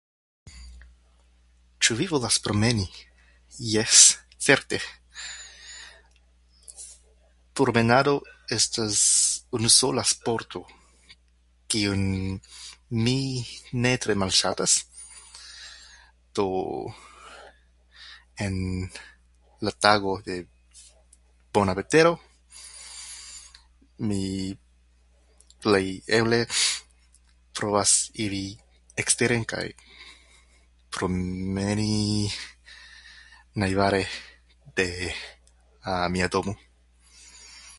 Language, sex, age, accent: Esperanto, male, 19-29, Internacia